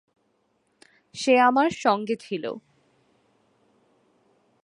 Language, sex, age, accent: Bengali, female, 19-29, প্রমিত